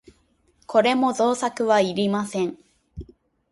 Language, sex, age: Japanese, female, 19-29